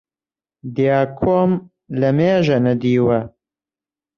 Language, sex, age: Central Kurdish, male, 30-39